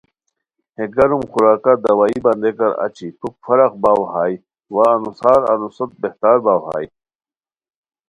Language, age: Khowar, 40-49